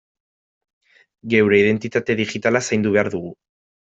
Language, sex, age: Basque, male, 19-29